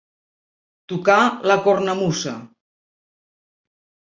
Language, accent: Catalan, Barceloní